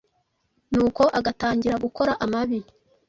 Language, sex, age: Kinyarwanda, female, 30-39